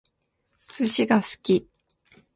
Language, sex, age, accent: Japanese, female, 50-59, 標準語